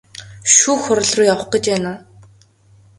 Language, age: Mongolian, 19-29